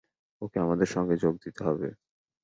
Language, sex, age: Bengali, male, 19-29